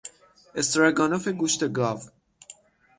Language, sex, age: Persian, male, 19-29